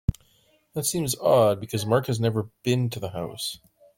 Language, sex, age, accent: English, male, 30-39, Canadian English